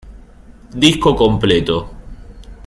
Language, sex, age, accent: Spanish, male, 19-29, Rioplatense: Argentina, Uruguay, este de Bolivia, Paraguay